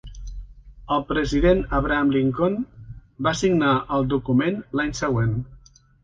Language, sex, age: Catalan, male, 60-69